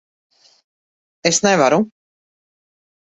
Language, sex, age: Latvian, female, 40-49